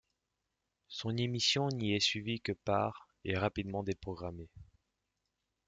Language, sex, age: French, male, under 19